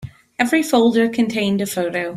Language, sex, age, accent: English, female, 40-49, United States English